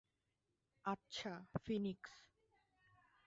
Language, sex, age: Bengali, male, 19-29